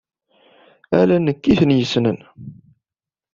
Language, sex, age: Kabyle, male, 19-29